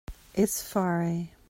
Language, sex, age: Irish, female, 40-49